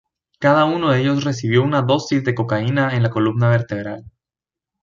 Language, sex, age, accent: Spanish, male, 19-29, América central